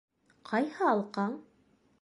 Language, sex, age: Bashkir, female, 30-39